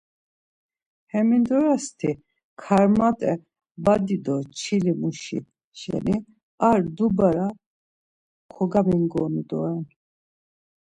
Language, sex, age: Laz, female, 50-59